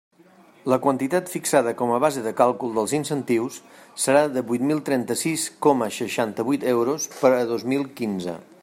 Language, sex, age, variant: Catalan, male, 50-59, Central